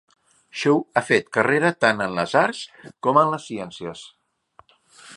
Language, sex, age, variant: Catalan, male, 50-59, Central